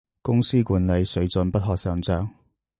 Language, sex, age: Cantonese, male, 30-39